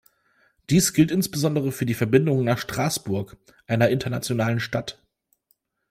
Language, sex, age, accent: German, male, 30-39, Deutschland Deutsch